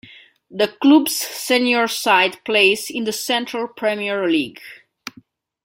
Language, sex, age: English, female, 30-39